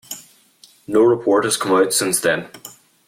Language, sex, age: English, male, under 19